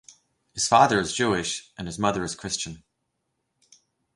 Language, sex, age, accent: English, male, 50-59, United States English